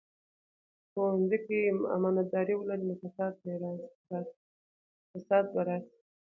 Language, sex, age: Pashto, female, 19-29